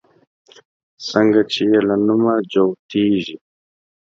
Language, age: Pashto, 19-29